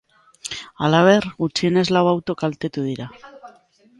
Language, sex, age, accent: Basque, female, 40-49, Mendebalekoa (Araba, Bizkaia, Gipuzkoako mendebaleko herri batzuk)